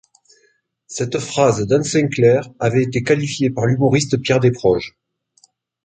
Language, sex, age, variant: French, male, 50-59, Français de métropole